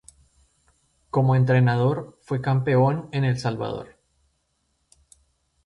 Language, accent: Spanish, Andino-Pacífico: Colombia, Perú, Ecuador, oeste de Bolivia y Venezuela andina